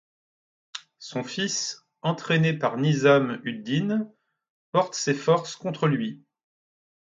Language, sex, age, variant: French, male, 40-49, Français de métropole